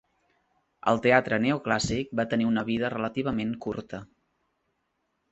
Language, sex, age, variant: Catalan, male, 19-29, Central